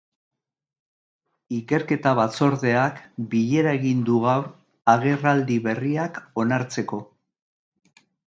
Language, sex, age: Basque, male, 60-69